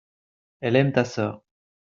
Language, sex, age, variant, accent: French, male, 30-39, Français d'Europe, Français de Belgique